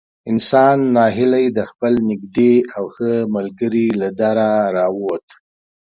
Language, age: Pashto, 40-49